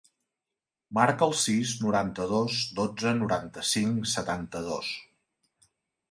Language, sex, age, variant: Catalan, male, 40-49, Central